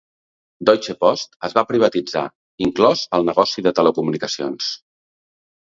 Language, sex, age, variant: Catalan, male, 40-49, Central